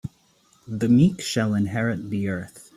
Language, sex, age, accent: English, male, 30-39, United States English